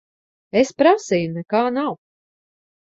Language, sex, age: Latvian, female, 40-49